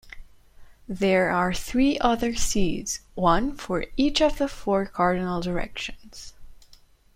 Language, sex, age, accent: English, female, 19-29, United States English